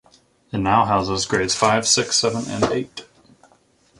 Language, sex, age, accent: English, male, 30-39, United States English